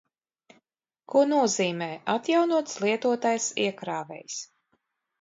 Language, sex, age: Latvian, female, 50-59